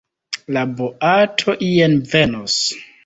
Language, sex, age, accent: Esperanto, male, 30-39, Internacia